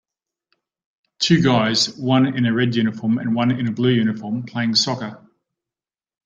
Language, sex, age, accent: English, male, 40-49, Australian English